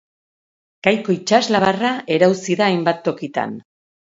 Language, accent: Basque, Erdialdekoa edo Nafarra (Gipuzkoa, Nafarroa)